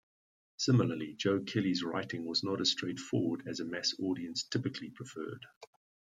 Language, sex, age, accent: English, male, 50-59, Southern African (South Africa, Zimbabwe, Namibia)